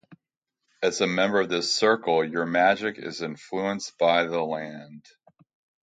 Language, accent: English, United States English